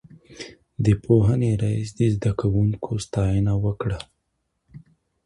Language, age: Pashto, 30-39